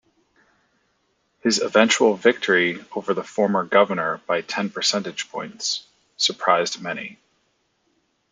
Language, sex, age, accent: English, male, 30-39, United States English